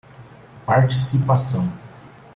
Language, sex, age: Portuguese, male, 19-29